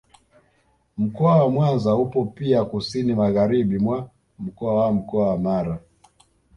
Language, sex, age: Swahili, male, 19-29